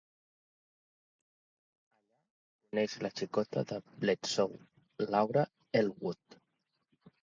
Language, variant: Catalan, Central